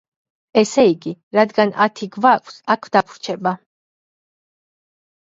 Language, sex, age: Georgian, female, 30-39